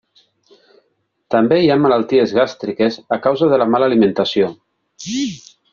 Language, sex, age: Catalan, male, 40-49